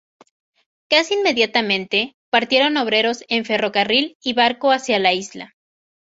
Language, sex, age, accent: Spanish, female, 19-29, México